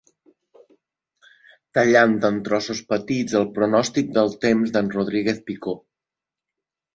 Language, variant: Catalan, Balear